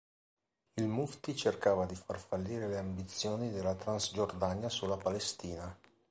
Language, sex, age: Italian, male, 40-49